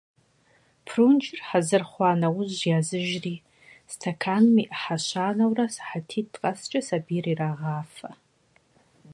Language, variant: Kabardian, Адыгэбзэ (Къэбэрдей, Кирил, Урысей)